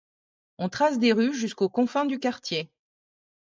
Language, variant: French, Français de métropole